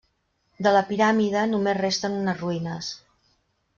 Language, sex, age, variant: Catalan, female, 50-59, Central